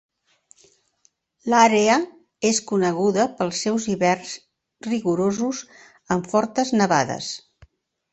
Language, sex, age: Catalan, female, 70-79